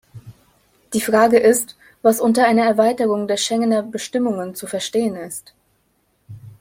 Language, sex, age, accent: German, female, 19-29, Deutschland Deutsch